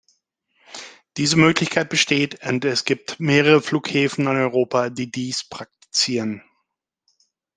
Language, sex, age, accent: German, male, 50-59, Deutschland Deutsch